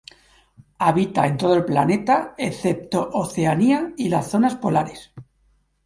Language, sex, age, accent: Spanish, male, 40-49, España: Sur peninsular (Andalucia, Extremadura, Murcia)